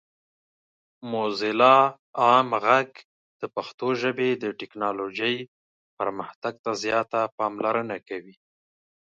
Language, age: Pashto, 30-39